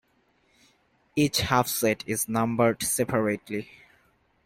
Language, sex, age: English, male, 19-29